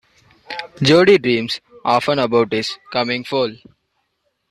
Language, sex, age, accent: English, male, under 19, India and South Asia (India, Pakistan, Sri Lanka)